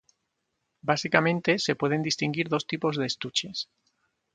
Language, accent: Spanish, España: Sur peninsular (Andalucia, Extremadura, Murcia)